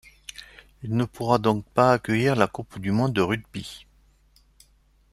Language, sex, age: French, male, 50-59